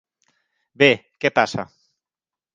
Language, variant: Catalan, Central